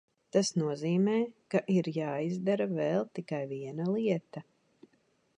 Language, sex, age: Latvian, female, 40-49